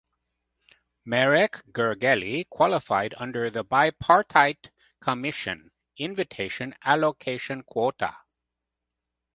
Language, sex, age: English, male, 50-59